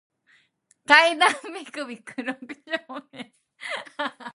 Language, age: Japanese, 19-29